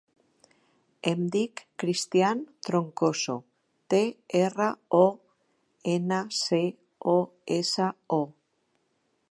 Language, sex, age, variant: Catalan, female, 50-59, Central